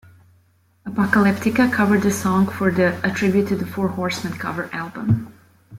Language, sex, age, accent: English, female, 19-29, United States English